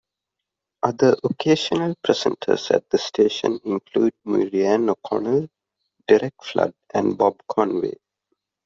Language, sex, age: English, male, 30-39